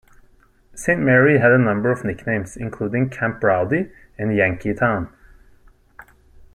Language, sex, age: English, male, 19-29